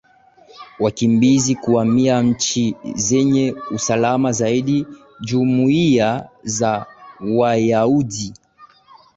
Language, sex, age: Swahili, male, 19-29